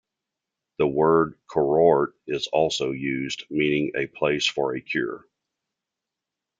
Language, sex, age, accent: English, male, 50-59, United States English